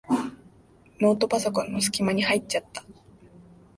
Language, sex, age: Japanese, female, 19-29